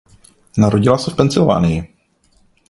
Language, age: Czech, 30-39